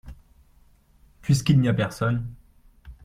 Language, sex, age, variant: French, male, 19-29, Français de métropole